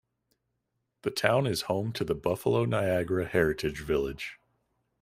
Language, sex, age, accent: English, male, 19-29, United States English